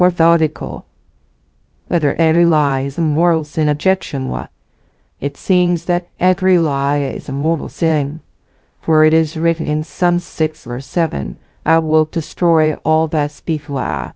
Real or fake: fake